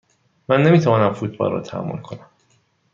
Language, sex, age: Persian, male, 30-39